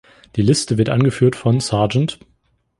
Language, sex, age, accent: German, male, 19-29, Deutschland Deutsch